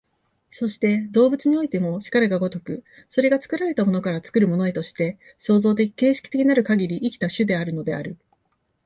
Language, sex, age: Japanese, female, 40-49